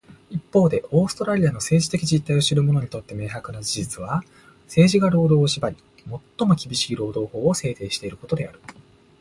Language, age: Japanese, 19-29